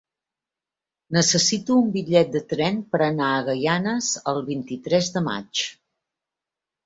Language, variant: Catalan, Central